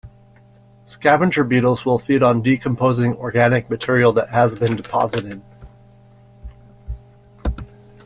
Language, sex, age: English, male, 40-49